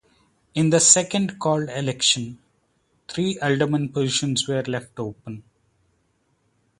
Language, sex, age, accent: English, male, 30-39, India and South Asia (India, Pakistan, Sri Lanka)